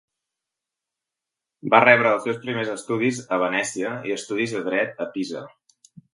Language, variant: Catalan, Central